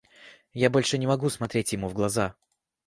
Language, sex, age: Russian, male, 19-29